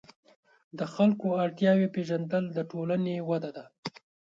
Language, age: Pashto, 19-29